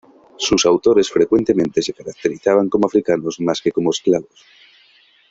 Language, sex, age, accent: Spanish, male, 30-39, España: Norte peninsular (Asturias, Castilla y León, Cantabria, País Vasco, Navarra, Aragón, La Rioja, Guadalajara, Cuenca)